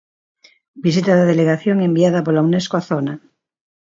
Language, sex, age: Galician, female, 60-69